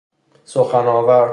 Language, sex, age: Persian, male, 19-29